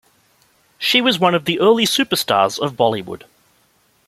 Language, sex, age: English, male, 19-29